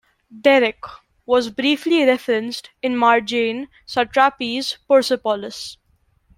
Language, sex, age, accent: English, male, under 19, India and South Asia (India, Pakistan, Sri Lanka)